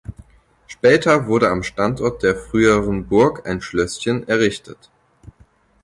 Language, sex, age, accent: German, male, 19-29, Deutschland Deutsch